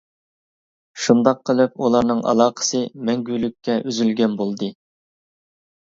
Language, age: Uyghur, 19-29